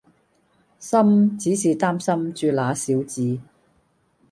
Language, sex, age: Cantonese, female, 60-69